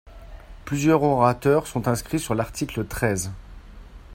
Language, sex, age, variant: French, male, 30-39, Français de métropole